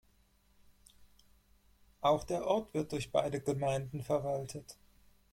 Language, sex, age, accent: German, male, 40-49, Deutschland Deutsch